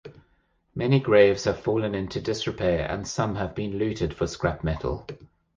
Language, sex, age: English, male, 50-59